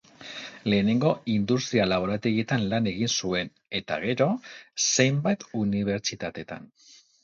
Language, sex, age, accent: Basque, male, 40-49, Mendebalekoa (Araba, Bizkaia, Gipuzkoako mendebaleko herri batzuk)